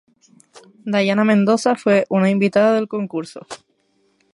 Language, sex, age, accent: Spanish, female, 19-29, España: Islas Canarias